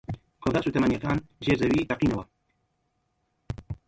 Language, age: Central Kurdish, 40-49